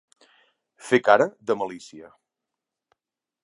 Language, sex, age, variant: Catalan, male, 40-49, Nord-Occidental